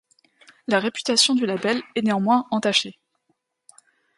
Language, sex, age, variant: French, female, 19-29, Français d'Europe